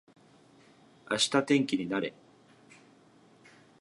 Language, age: Japanese, 40-49